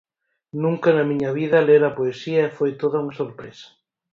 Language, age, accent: Galician, 19-29, Oriental (común en zona oriental)